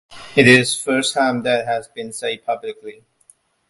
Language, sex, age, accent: English, male, 19-29, Hong Kong English